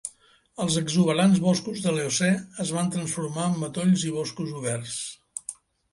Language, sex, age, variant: Catalan, male, 70-79, Central